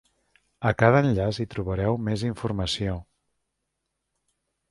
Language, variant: Catalan, Central